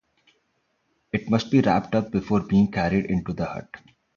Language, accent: English, India and South Asia (India, Pakistan, Sri Lanka)